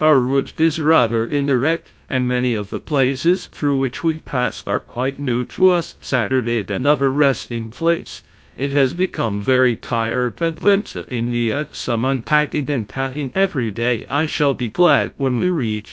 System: TTS, GlowTTS